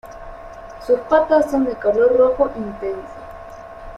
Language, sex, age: Spanish, female, 19-29